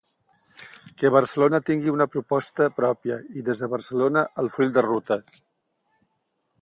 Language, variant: Catalan, Central